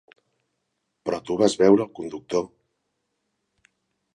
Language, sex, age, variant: Catalan, male, 50-59, Central